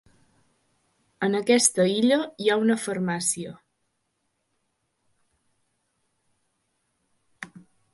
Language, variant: Catalan, Central